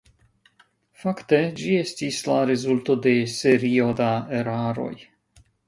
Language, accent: Esperanto, Internacia